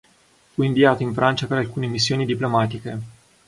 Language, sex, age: Italian, male, 30-39